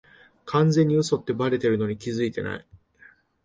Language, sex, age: Japanese, male, 19-29